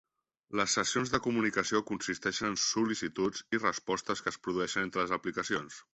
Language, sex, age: Catalan, male, 30-39